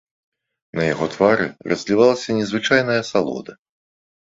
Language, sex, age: Belarusian, male, 40-49